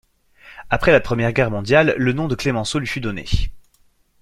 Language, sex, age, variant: French, male, 30-39, Français de métropole